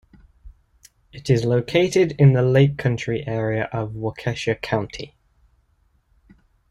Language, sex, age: English, male, 30-39